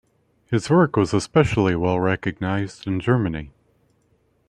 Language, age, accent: English, 40-49, United States English